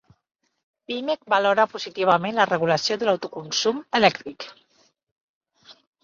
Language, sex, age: Catalan, male, 40-49